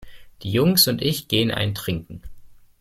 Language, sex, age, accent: German, male, 19-29, Deutschland Deutsch